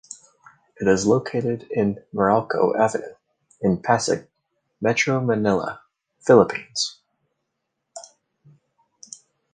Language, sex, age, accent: English, male, 30-39, United States English